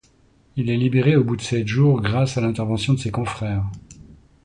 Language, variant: French, Français de métropole